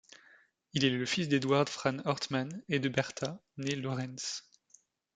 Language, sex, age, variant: French, male, 19-29, Français de métropole